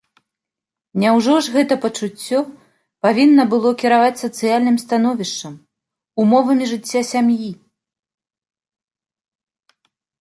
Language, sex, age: Belarusian, female, 30-39